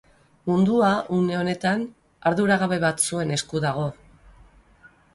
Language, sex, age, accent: Basque, female, 50-59, Mendebalekoa (Araba, Bizkaia, Gipuzkoako mendebaleko herri batzuk)